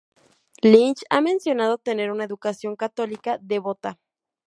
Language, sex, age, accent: Spanish, female, 19-29, México